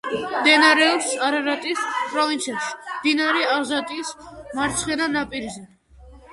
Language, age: Georgian, 19-29